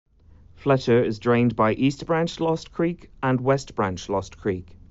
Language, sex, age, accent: English, male, 30-39, Canadian English